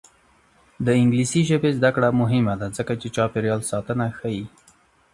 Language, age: Pashto, 19-29